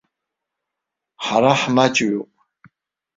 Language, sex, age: Abkhazian, male, 60-69